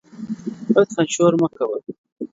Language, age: Pashto, 19-29